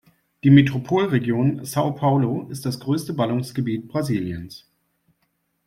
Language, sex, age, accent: German, male, 40-49, Deutschland Deutsch